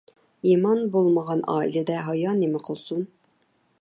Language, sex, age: Uyghur, female, 30-39